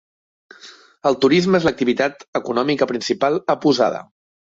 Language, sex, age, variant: Catalan, male, 30-39, Central